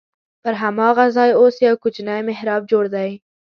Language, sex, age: Pashto, female, 19-29